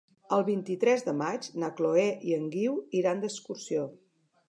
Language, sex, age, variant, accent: Catalan, female, 60-69, Central, central